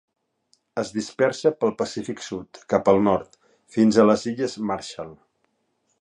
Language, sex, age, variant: Catalan, male, 50-59, Central